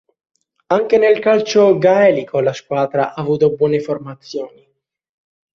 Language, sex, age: Italian, male, 19-29